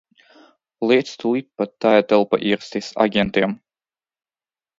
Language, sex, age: Latvian, male, 19-29